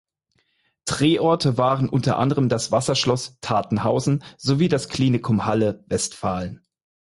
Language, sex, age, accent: German, male, 30-39, Deutschland Deutsch